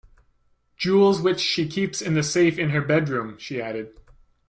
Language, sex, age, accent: English, male, 19-29, Canadian English